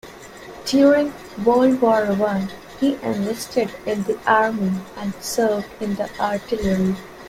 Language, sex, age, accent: English, female, 19-29, India and South Asia (India, Pakistan, Sri Lanka)